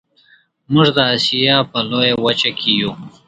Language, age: Pashto, 19-29